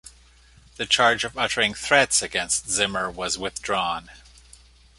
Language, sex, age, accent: English, male, 50-59, Canadian English